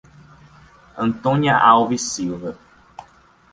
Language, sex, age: Portuguese, male, 19-29